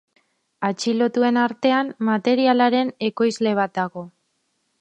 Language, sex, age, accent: Basque, female, 19-29, Mendebalekoa (Araba, Bizkaia, Gipuzkoako mendebaleko herri batzuk)